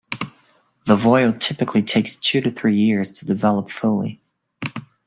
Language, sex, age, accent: English, male, 19-29, United States English